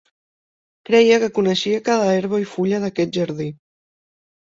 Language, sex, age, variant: Catalan, female, 30-39, Central